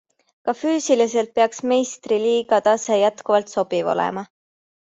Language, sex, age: Estonian, female, 19-29